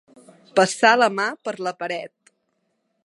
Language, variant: Catalan, Nord-Occidental